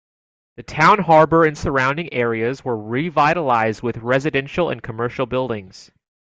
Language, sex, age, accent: English, male, 19-29, United States English